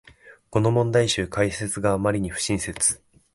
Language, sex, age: Japanese, male, 19-29